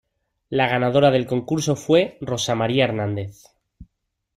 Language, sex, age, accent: Spanish, male, 30-39, España: Sur peninsular (Andalucia, Extremadura, Murcia)